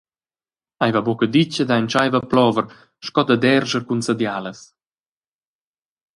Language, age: Romansh, 19-29